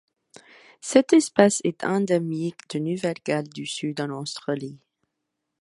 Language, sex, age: French, female, 19-29